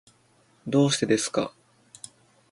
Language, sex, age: Japanese, male, 19-29